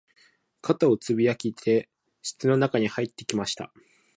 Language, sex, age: Japanese, male, 19-29